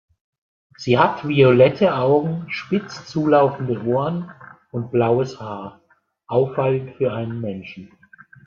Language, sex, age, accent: German, male, 50-59, Deutschland Deutsch